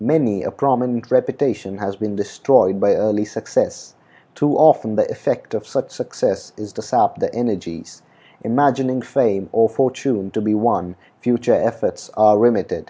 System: none